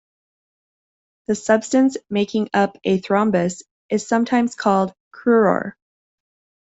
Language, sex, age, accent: English, female, 30-39, United States English